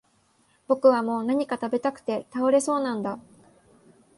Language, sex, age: Japanese, female, 19-29